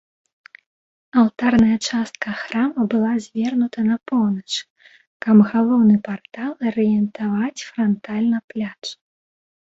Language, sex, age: Belarusian, female, 19-29